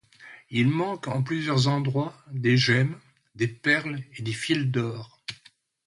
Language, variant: French, Français de métropole